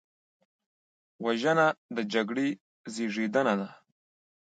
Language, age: Pashto, 19-29